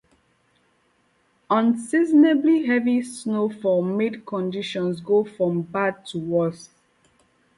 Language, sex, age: English, female, 19-29